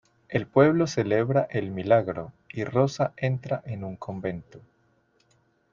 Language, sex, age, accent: Spanish, male, 30-39, Andino-Pacífico: Colombia, Perú, Ecuador, oeste de Bolivia y Venezuela andina